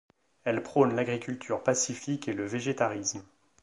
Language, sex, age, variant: French, male, 50-59, Français de métropole